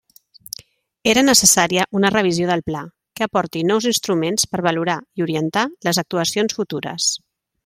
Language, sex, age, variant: Catalan, female, 30-39, Central